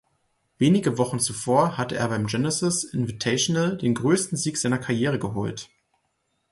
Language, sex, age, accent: German, male, 19-29, Deutschland Deutsch